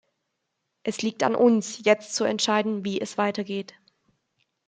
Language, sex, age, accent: German, female, 19-29, Deutschland Deutsch